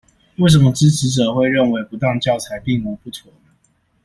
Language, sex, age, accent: Chinese, male, 19-29, 出生地：臺北市